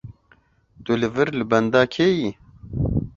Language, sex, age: Kurdish, male, 19-29